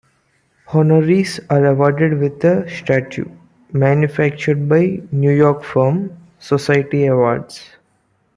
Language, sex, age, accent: English, male, 19-29, India and South Asia (India, Pakistan, Sri Lanka)